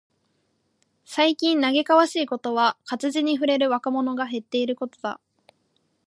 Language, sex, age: Japanese, female, 19-29